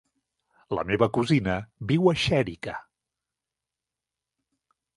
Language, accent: Catalan, Empordanès